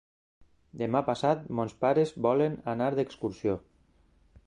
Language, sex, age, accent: Catalan, male, 40-49, valencià